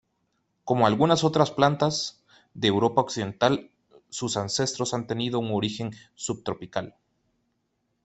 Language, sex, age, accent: Spanish, male, 19-29, América central